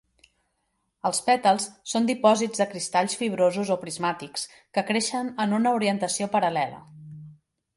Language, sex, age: Catalan, female, 30-39